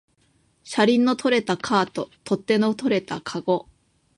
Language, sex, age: Japanese, male, 19-29